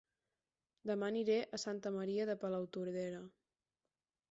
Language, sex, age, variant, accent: Catalan, female, 19-29, Balear, menorquí